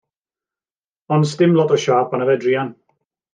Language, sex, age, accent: Welsh, male, 40-49, Y Deyrnas Unedig Cymraeg